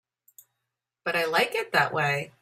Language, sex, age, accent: English, male, 50-59, United States English